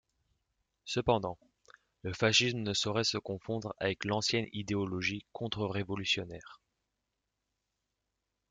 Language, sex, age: French, male, under 19